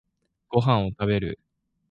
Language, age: Japanese, 19-29